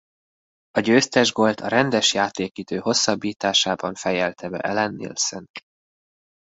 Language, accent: Hungarian, budapesti